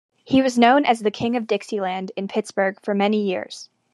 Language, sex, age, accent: English, female, under 19, United States English